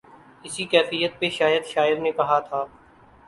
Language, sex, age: Urdu, male, 19-29